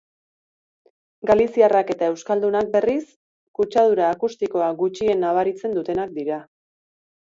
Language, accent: Basque, Erdialdekoa edo Nafarra (Gipuzkoa, Nafarroa)